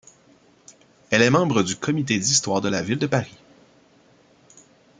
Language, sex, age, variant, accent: French, male, 30-39, Français d'Amérique du Nord, Français du Canada